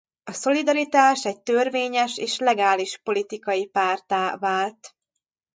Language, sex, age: Hungarian, female, 30-39